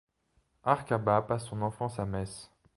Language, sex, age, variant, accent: French, male, 19-29, Français d'Europe, Français de Suisse